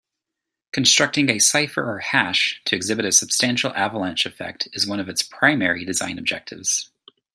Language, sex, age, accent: English, male, 30-39, United States English